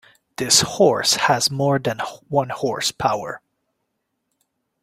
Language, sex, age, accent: English, male, 30-39, Canadian English